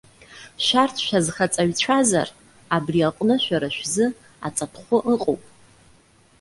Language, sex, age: Abkhazian, female, 30-39